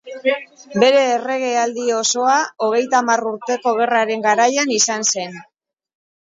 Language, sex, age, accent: Basque, female, 50-59, Mendebalekoa (Araba, Bizkaia, Gipuzkoako mendebaleko herri batzuk)